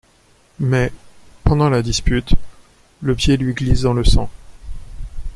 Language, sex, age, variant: French, male, 40-49, Français de métropole